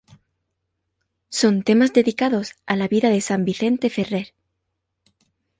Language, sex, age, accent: Spanish, female, 19-29, España: Sur peninsular (Andalucia, Extremadura, Murcia)